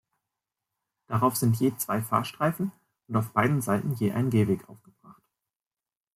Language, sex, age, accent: German, male, 19-29, Deutschland Deutsch